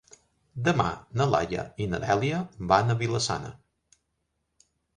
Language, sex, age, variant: Catalan, male, 50-59, Balear